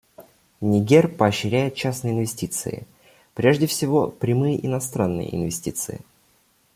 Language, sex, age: Russian, male, 19-29